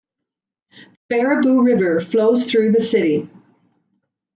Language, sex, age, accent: English, female, 40-49, Canadian English